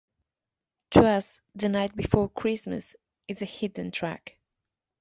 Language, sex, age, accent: English, female, 19-29, England English